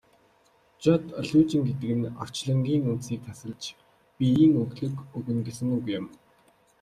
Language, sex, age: Mongolian, male, 19-29